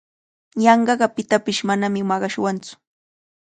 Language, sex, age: Cajatambo North Lima Quechua, female, 19-29